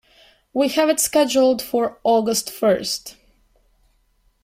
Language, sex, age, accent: English, female, 30-39, United States English